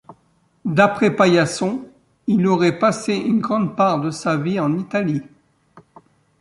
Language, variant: French, Français de métropole